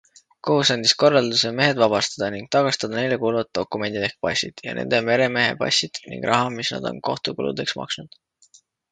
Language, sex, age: Estonian, male, 19-29